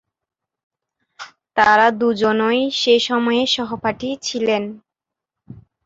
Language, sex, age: Bengali, female, under 19